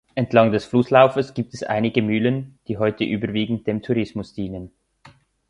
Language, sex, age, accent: German, male, 19-29, Schweizerdeutsch